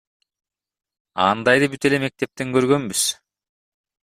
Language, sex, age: Kyrgyz, male, 30-39